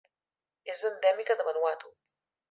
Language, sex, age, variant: Catalan, female, 30-39, Central